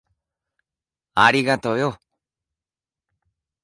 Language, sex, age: Japanese, male, 30-39